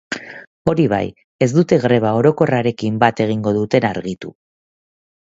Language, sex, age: Basque, female, 40-49